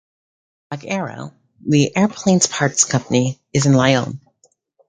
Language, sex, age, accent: English, female, under 19, United States English